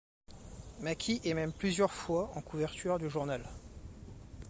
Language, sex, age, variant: French, male, 19-29, Français de métropole